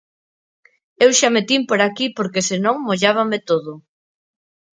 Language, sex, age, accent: Galician, female, 40-49, Normativo (estándar)